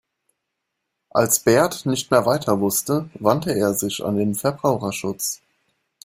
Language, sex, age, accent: German, male, 19-29, Deutschland Deutsch